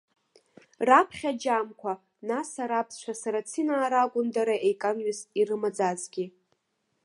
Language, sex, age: Abkhazian, female, under 19